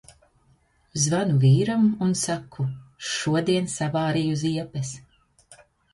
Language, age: Latvian, 30-39